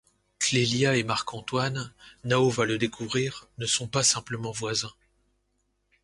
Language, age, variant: French, 40-49, Français de métropole